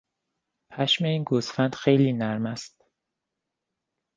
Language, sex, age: Persian, male, 30-39